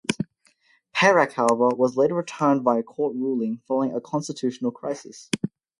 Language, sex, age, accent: English, male, under 19, Australian English